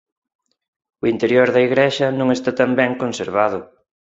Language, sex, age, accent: Galician, male, 30-39, Neofalante